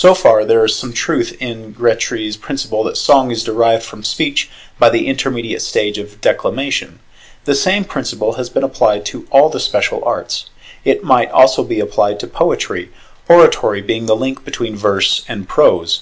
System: none